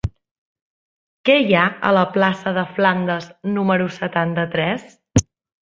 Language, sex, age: Catalan, female, 19-29